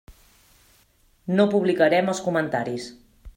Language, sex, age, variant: Catalan, female, 40-49, Central